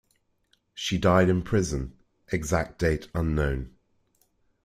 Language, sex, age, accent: English, male, 40-49, England English